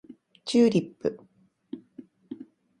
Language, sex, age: Japanese, female, 40-49